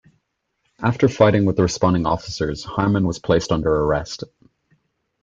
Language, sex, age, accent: English, male, 19-29, Irish English